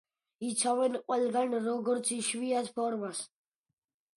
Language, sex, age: Georgian, female, 30-39